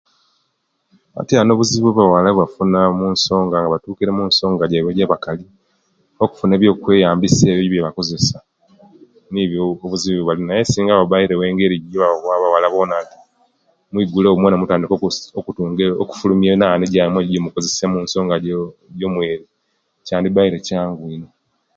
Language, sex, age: Kenyi, male, 50-59